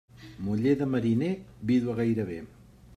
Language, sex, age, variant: Catalan, male, 50-59, Central